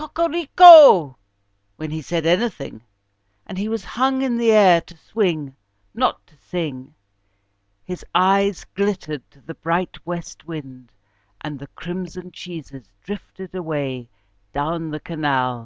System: none